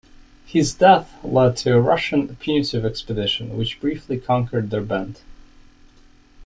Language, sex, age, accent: English, male, 30-39, Canadian English